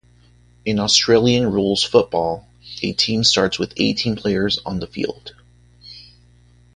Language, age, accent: English, 30-39, United States English